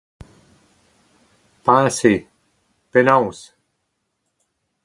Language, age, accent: Breton, 70-79, Leoneg